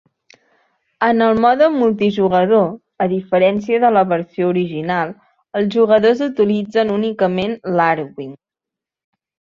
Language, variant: Catalan, Nord-Occidental